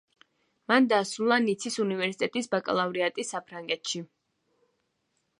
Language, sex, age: Georgian, female, 19-29